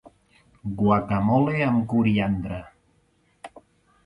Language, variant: Catalan, Central